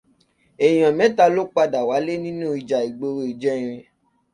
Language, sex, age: Yoruba, male, 19-29